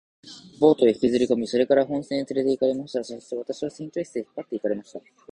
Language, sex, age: Japanese, male, under 19